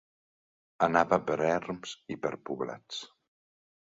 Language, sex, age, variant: Catalan, male, 60-69, Central